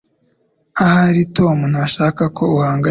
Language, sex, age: Kinyarwanda, male, under 19